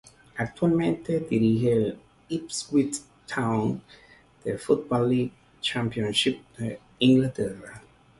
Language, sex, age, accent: Spanish, male, 40-49, Caribe: Cuba, Venezuela, Puerto Rico, República Dominicana, Panamá, Colombia caribeña, México caribeño, Costa del golfo de México